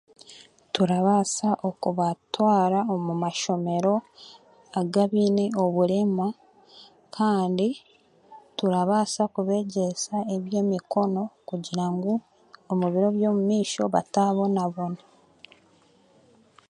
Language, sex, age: Chiga, female, 19-29